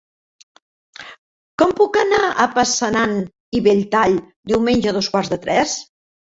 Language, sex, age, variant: Catalan, female, 60-69, Central